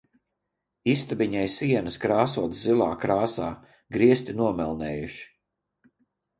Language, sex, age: Latvian, male, 50-59